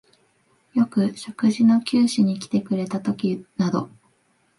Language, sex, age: Japanese, female, 19-29